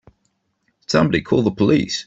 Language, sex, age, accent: English, male, 30-39, England English